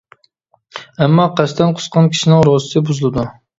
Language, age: Uyghur, 40-49